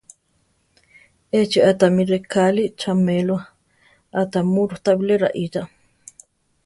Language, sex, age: Central Tarahumara, female, 30-39